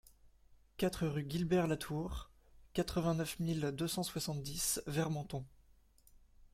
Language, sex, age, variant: French, male, 19-29, Français de métropole